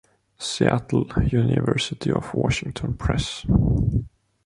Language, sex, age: English, male, 19-29